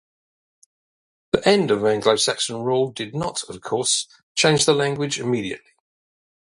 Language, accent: English, London English